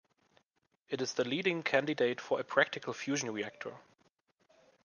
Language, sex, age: English, male, 30-39